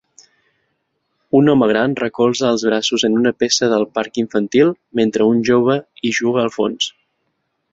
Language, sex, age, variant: Catalan, male, 19-29, Central